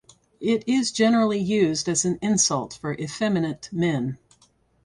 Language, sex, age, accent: English, female, 60-69, United States English